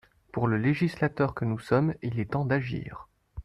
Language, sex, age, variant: French, male, 19-29, Français de métropole